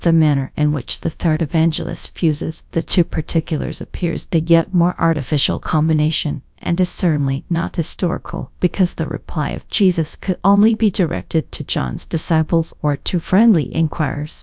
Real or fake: fake